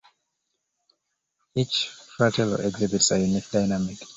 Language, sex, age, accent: English, male, 19-29, United States English